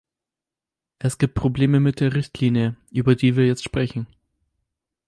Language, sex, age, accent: German, male, 19-29, Deutschland Deutsch